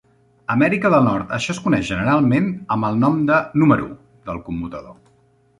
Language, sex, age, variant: Catalan, male, 40-49, Central